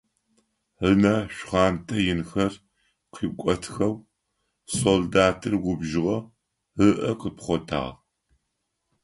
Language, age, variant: Adyghe, 50-59, Адыгабзэ (Кирил, пстэумэ зэдыряе)